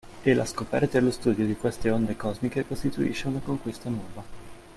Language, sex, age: Italian, male, 19-29